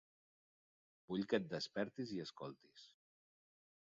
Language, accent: Catalan, Neutre